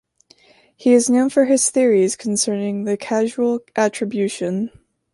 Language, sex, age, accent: English, female, under 19, United States English